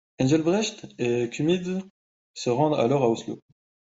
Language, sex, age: French, male, 30-39